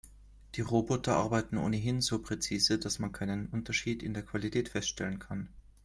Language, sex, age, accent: German, male, 30-39, Österreichisches Deutsch